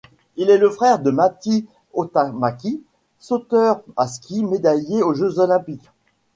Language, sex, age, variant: French, male, 40-49, Français de métropole